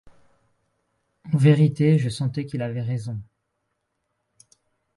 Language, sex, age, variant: French, male, 30-39, Français de métropole